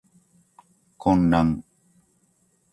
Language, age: Japanese, 40-49